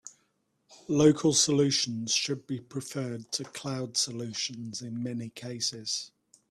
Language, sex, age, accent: English, male, 40-49, England English